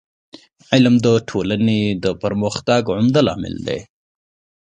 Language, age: Pashto, 19-29